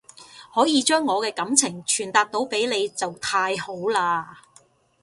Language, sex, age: Cantonese, female, 50-59